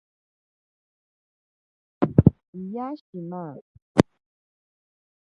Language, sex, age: Ashéninka Perené, female, 30-39